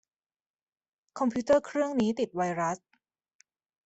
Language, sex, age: Thai, female, 30-39